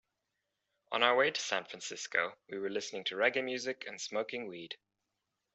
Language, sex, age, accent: English, male, 19-29, Southern African (South Africa, Zimbabwe, Namibia)